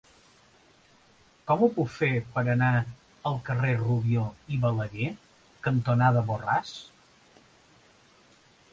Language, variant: Catalan, Balear